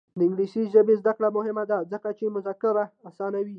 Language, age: Pashto, 19-29